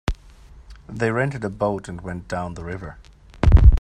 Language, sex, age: English, male, 30-39